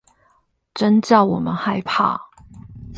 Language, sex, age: Chinese, female, 30-39